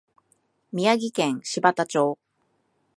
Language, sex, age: Japanese, female, 30-39